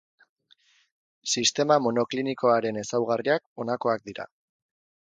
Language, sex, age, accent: Basque, male, 30-39, Erdialdekoa edo Nafarra (Gipuzkoa, Nafarroa)